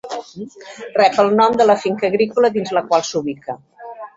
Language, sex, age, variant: Catalan, female, 50-59, Central